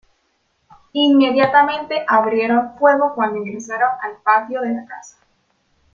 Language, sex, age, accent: Spanish, female, 19-29, Andino-Pacífico: Colombia, Perú, Ecuador, oeste de Bolivia y Venezuela andina